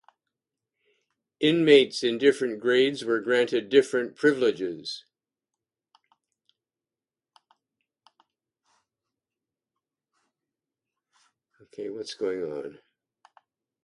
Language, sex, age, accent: English, male, 70-79, Canadian English